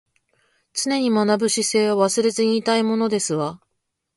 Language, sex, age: Japanese, female, 40-49